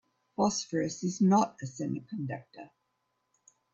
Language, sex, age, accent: English, female, 70-79, Australian English